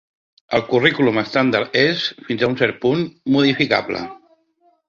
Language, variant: Catalan, Central